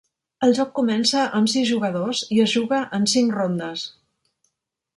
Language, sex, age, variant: Catalan, female, 50-59, Central